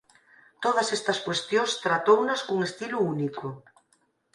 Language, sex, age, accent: Galician, female, 50-59, Central (sen gheada)